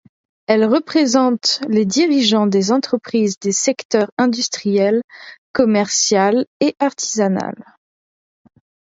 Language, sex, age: French, female, 19-29